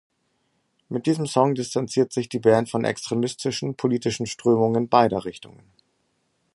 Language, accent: German, Norddeutsch